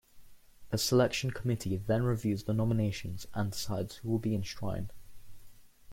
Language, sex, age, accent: English, male, under 19, England English